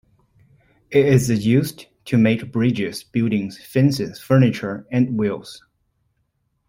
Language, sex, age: English, male, 40-49